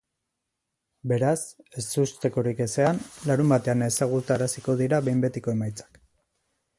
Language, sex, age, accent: Basque, male, 30-39, Erdialdekoa edo Nafarra (Gipuzkoa, Nafarroa)